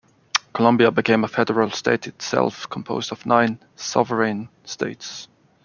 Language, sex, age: English, male, 30-39